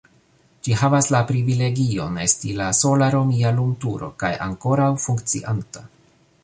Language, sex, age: Esperanto, male, 40-49